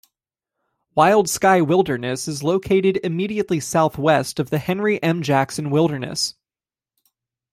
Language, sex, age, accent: English, male, 19-29, United States English